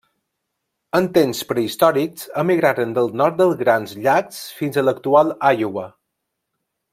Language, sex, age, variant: Catalan, male, 30-39, Balear